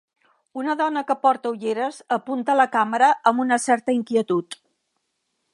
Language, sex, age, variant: Catalan, female, 70-79, Central